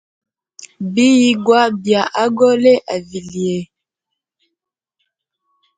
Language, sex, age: Hemba, female, 30-39